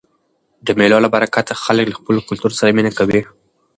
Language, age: Pashto, under 19